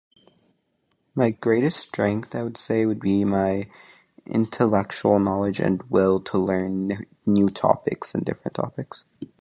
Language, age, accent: English, under 19, United States English